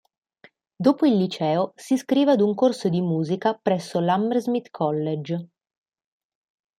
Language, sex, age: Italian, female, 19-29